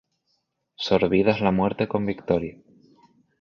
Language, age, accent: Spanish, 19-29, España: Islas Canarias